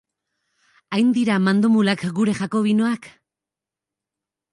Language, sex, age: Basque, female, 30-39